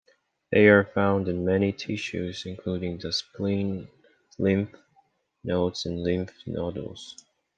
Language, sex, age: English, male, 19-29